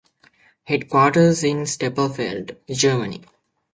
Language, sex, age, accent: English, male, 19-29, United States English